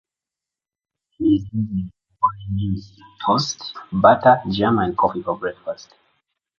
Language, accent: English, United States English